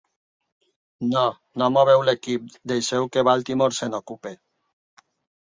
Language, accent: Catalan, valencià